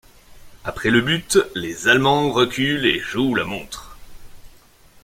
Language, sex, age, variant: French, male, 30-39, Français de métropole